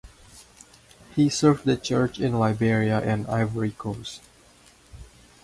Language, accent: English, Filipino